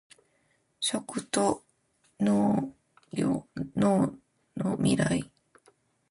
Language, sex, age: Japanese, female, 40-49